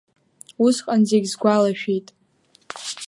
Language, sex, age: Abkhazian, female, 19-29